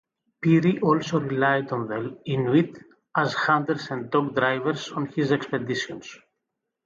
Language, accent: English, Greek